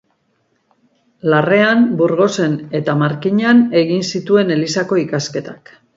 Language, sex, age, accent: Basque, female, 50-59, Mendebalekoa (Araba, Bizkaia, Gipuzkoako mendebaleko herri batzuk)